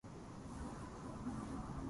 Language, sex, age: Japanese, male, under 19